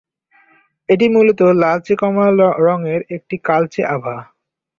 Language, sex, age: Bengali, male, under 19